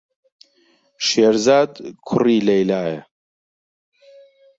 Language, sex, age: Central Kurdish, male, 40-49